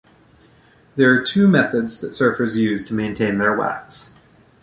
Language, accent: English, United States English